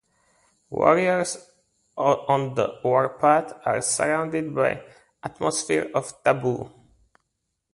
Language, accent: English, Irish English